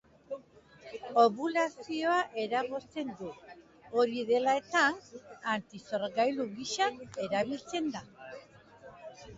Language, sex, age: Basque, female, 50-59